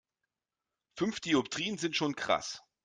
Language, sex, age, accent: German, male, 40-49, Deutschland Deutsch